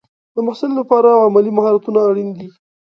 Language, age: Pashto, 19-29